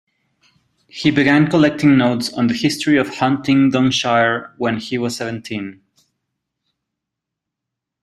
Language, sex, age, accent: English, male, 30-39, United States English